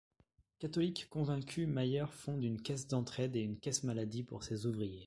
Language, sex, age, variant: French, male, 30-39, Français de métropole